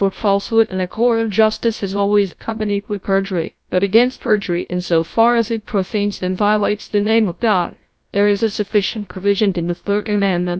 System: TTS, GlowTTS